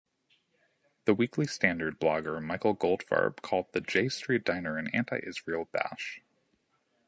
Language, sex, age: English, male, 30-39